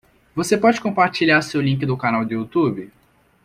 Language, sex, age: Portuguese, male, under 19